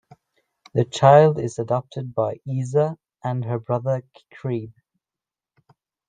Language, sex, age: English, male, under 19